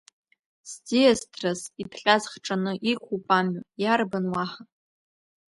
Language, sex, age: Abkhazian, female, under 19